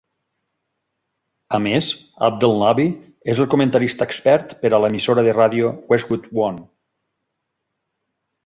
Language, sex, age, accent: Catalan, male, 50-59, valencià